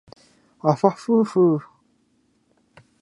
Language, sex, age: Japanese, male, 19-29